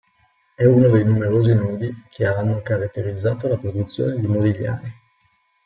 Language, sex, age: Italian, male, 40-49